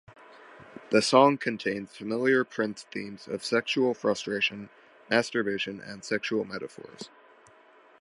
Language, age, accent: English, 19-29, United States English